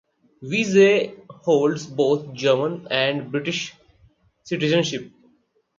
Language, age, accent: English, 19-29, India and South Asia (India, Pakistan, Sri Lanka)